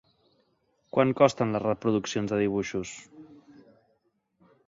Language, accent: Catalan, central; nord-occidental